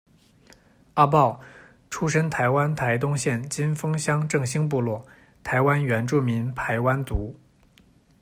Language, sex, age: Chinese, male, 19-29